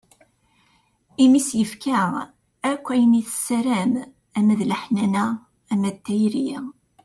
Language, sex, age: Kabyle, female, 40-49